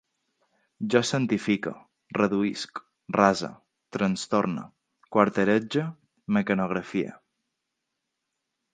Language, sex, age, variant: Catalan, male, under 19, Balear